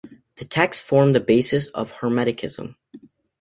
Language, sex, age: English, male, under 19